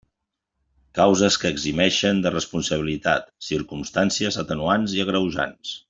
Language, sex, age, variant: Catalan, male, 40-49, Central